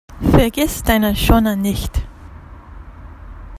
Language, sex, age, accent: German, female, 30-39, Amerikanisches Deutsch